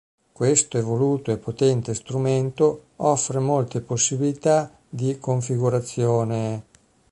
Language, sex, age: Italian, male, 50-59